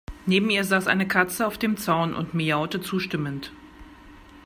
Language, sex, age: German, female, 30-39